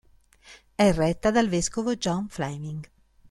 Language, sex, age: Italian, female, 50-59